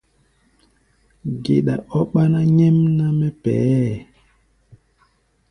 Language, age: Gbaya, 30-39